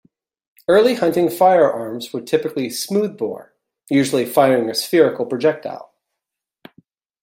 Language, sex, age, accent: English, male, 40-49, United States English